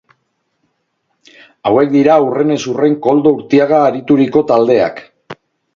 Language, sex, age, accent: Basque, male, 40-49, Mendebalekoa (Araba, Bizkaia, Gipuzkoako mendebaleko herri batzuk)